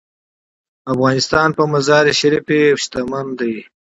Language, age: Pashto, 30-39